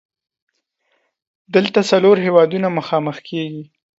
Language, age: Pashto, 30-39